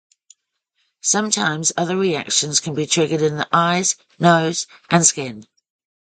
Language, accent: English, England English